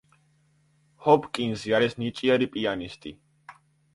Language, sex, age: Georgian, male, under 19